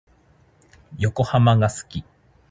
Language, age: Japanese, 30-39